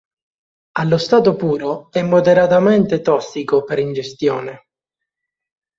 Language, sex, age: Italian, male, 19-29